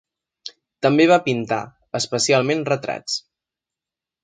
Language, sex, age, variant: Catalan, male, 19-29, Central